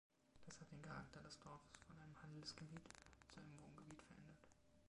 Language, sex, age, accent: German, male, 19-29, Deutschland Deutsch